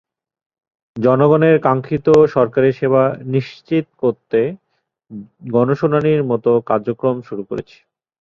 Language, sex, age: Bengali, male, 30-39